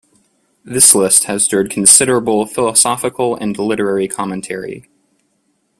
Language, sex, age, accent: English, male, under 19, United States English